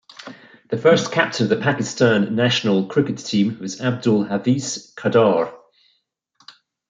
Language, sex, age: English, male, 50-59